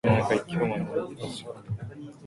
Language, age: Japanese, 19-29